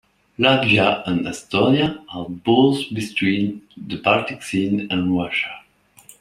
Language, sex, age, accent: English, male, 30-39, Canadian English